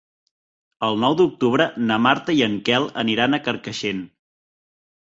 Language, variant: Catalan, Central